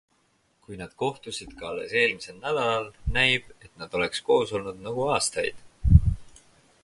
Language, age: Estonian, 19-29